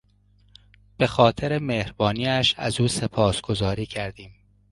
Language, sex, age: Persian, male, 50-59